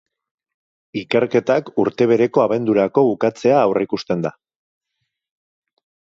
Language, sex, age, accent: Basque, male, 30-39, Mendebalekoa (Araba, Bizkaia, Gipuzkoako mendebaleko herri batzuk)